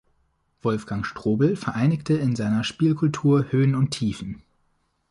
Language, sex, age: German, male, 19-29